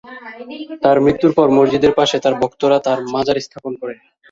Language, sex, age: Bengali, male, 19-29